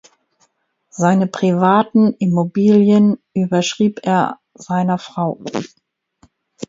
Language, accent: German, Deutschland Deutsch